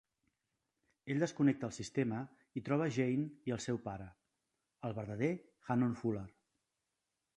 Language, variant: Catalan, Central